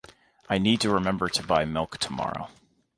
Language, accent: English, United States English